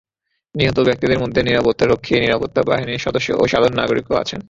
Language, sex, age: Bengali, male, 19-29